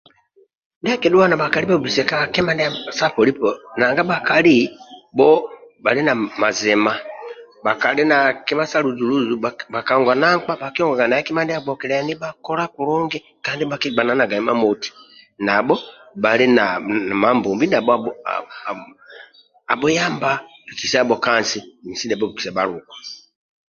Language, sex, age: Amba (Uganda), male, 70-79